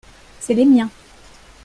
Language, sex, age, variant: French, female, 19-29, Français de métropole